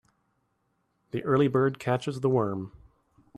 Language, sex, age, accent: English, male, 30-39, United States English